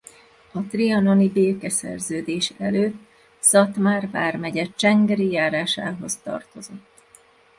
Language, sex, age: Hungarian, female, 50-59